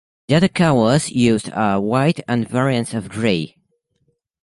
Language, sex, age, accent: English, male, under 19, United States English